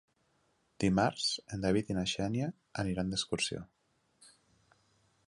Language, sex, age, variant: Catalan, male, 30-39, Nord-Occidental